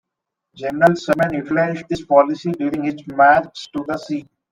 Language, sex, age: English, male, 19-29